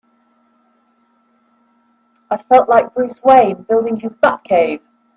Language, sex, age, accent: English, female, 50-59, England English